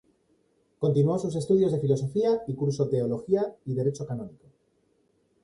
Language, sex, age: Spanish, male, 40-49